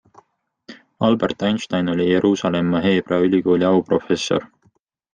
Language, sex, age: Estonian, male, 19-29